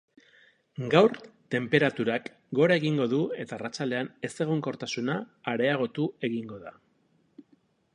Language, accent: Basque, Erdialdekoa edo Nafarra (Gipuzkoa, Nafarroa)